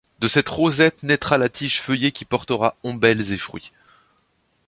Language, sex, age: French, male, 30-39